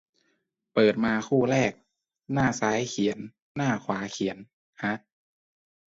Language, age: Thai, 19-29